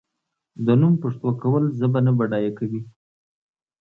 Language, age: Pashto, 40-49